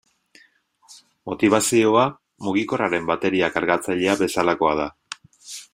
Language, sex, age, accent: Basque, male, 30-39, Mendebalekoa (Araba, Bizkaia, Gipuzkoako mendebaleko herri batzuk)